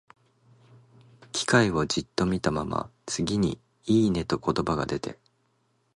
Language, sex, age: Japanese, male, 19-29